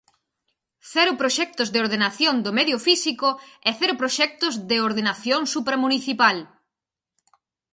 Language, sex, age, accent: Galician, female, 30-39, Central (gheada)